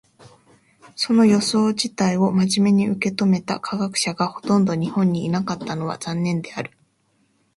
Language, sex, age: Japanese, female, 19-29